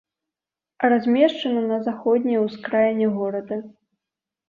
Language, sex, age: Belarusian, female, under 19